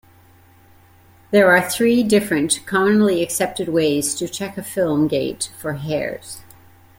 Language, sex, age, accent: English, female, 70-79, Canadian English